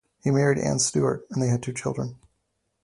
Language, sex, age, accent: English, male, 30-39, United States English